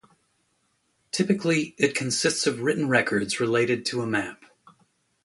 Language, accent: English, United States English